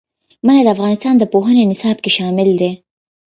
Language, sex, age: Pashto, female, 19-29